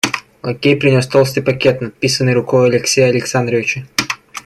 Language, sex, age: Russian, male, 19-29